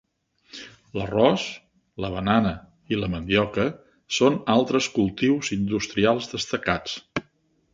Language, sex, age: Catalan, male, 70-79